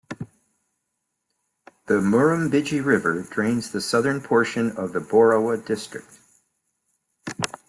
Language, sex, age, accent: English, male, 60-69, United States English